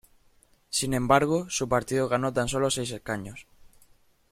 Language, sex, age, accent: Spanish, male, under 19, España: Sur peninsular (Andalucia, Extremadura, Murcia)